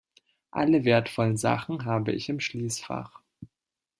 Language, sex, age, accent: German, female, 19-29, Deutschland Deutsch